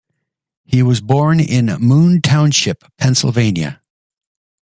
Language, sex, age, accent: English, male, 60-69, Canadian English